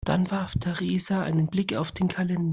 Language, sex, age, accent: German, male, 19-29, Deutschland Deutsch